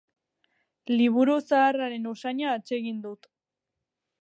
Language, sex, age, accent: Basque, female, 19-29, Mendebalekoa (Araba, Bizkaia, Gipuzkoako mendebaleko herri batzuk)